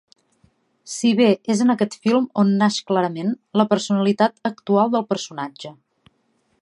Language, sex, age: Catalan, female, 40-49